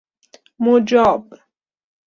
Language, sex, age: Persian, female, 30-39